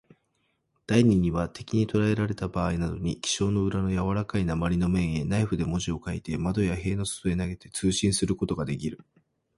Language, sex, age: Japanese, male, 40-49